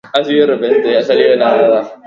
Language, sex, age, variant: Catalan, male, under 19, Alacantí